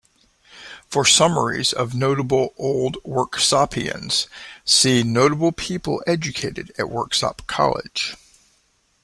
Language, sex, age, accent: English, male, 40-49, United States English